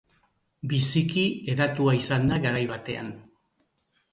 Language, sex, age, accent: Basque, male, 60-69, Erdialdekoa edo Nafarra (Gipuzkoa, Nafarroa)